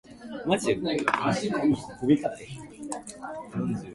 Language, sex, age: Japanese, male, under 19